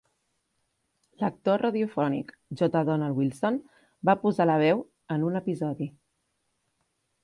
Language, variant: Catalan, Central